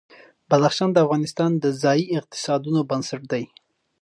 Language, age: Pashto, 19-29